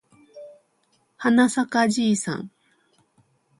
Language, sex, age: Japanese, female, 40-49